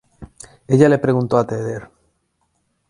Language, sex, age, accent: Spanish, male, 19-29, España: Islas Canarias